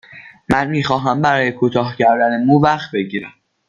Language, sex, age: Persian, male, under 19